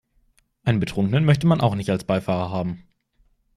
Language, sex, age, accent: German, male, under 19, Deutschland Deutsch